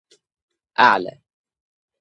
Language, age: Arabic, under 19